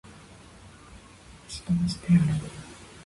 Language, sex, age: Japanese, female, 19-29